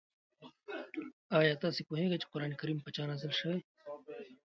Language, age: Pashto, 19-29